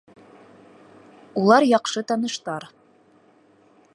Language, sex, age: Bashkir, female, 19-29